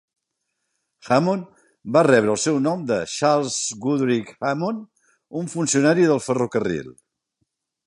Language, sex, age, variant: Catalan, male, 70-79, Central